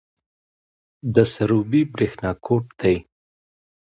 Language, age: Pashto, 30-39